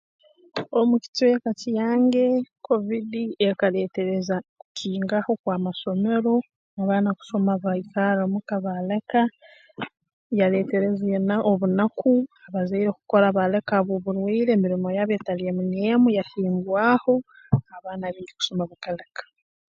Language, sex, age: Tooro, female, 19-29